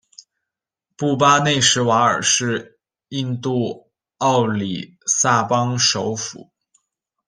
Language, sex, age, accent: Chinese, male, 19-29, 出生地：山西省